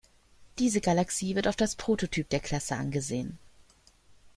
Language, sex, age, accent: German, female, 30-39, Deutschland Deutsch